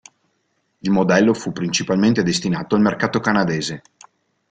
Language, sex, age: Italian, male, 40-49